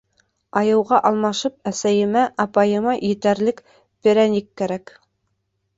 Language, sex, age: Bashkir, female, 19-29